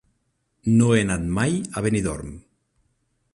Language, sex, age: Catalan, male, 40-49